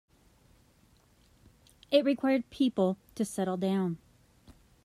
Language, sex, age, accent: English, female, 30-39, United States English